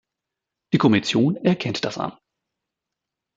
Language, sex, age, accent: German, male, 30-39, Deutschland Deutsch